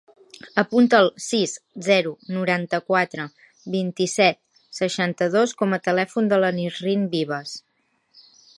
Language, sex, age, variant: Catalan, female, 19-29, Central